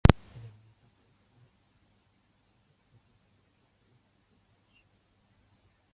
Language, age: English, 19-29